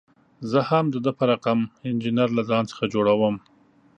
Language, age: Pashto, 40-49